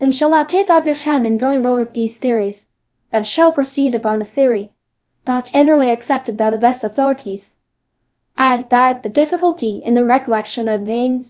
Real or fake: fake